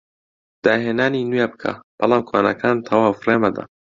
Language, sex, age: Central Kurdish, male, 19-29